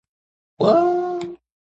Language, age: Japanese, 19-29